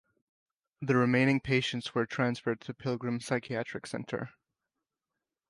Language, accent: English, United States English